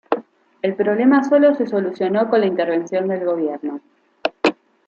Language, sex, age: Spanish, female, 19-29